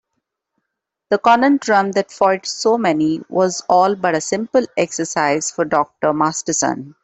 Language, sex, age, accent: English, female, 30-39, India and South Asia (India, Pakistan, Sri Lanka)